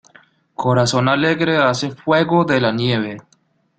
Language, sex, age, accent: Spanish, male, 30-39, Caribe: Cuba, Venezuela, Puerto Rico, República Dominicana, Panamá, Colombia caribeña, México caribeño, Costa del golfo de México